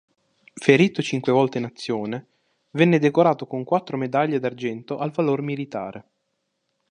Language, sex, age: Italian, male, 19-29